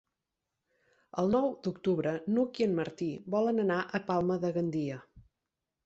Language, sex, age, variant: Catalan, female, 30-39, Central